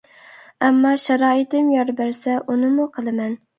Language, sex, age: Uyghur, female, 19-29